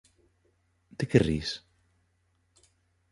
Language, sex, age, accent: Galician, male, 30-39, Normativo (estándar)